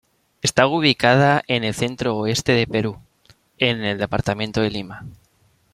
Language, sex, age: Spanish, male, 19-29